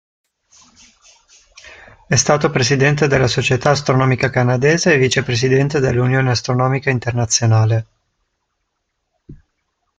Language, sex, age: Italian, male, 19-29